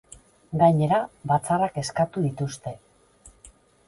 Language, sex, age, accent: Basque, female, 50-59, Mendebalekoa (Araba, Bizkaia, Gipuzkoako mendebaleko herri batzuk)